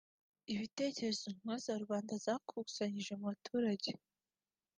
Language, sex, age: Kinyarwanda, female, under 19